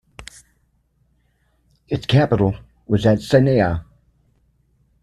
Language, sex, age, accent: English, male, 50-59, United States English